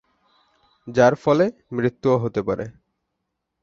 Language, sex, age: Bengali, male, 19-29